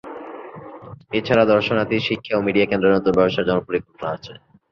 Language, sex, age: Bengali, male, 19-29